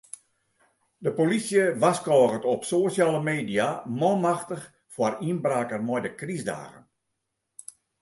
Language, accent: Western Frisian, Klaaifrysk